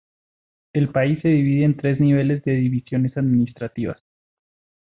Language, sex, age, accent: Spanish, male, 30-39, Andino-Pacífico: Colombia, Perú, Ecuador, oeste de Bolivia y Venezuela andina